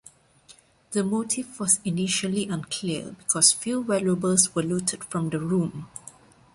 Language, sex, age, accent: English, female, 30-39, Malaysian English